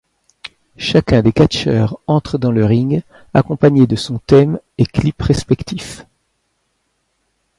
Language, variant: French, Français de métropole